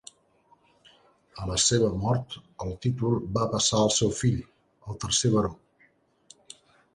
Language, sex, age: Catalan, male, 50-59